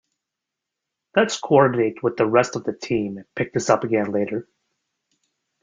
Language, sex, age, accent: English, male, 30-39, Canadian English